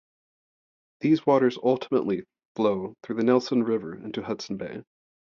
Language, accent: English, United States English